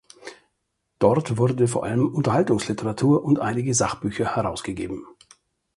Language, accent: German, Deutschland Deutsch